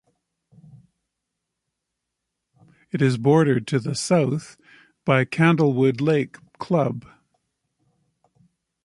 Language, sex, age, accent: English, male, 60-69, Canadian English